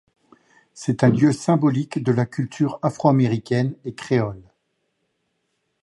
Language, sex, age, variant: French, male, 50-59, Français de métropole